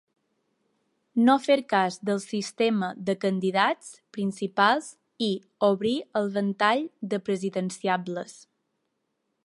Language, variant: Catalan, Balear